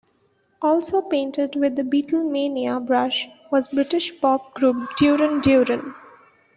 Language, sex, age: English, female, 19-29